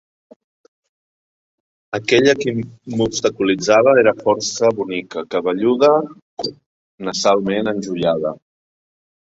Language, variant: Catalan, Central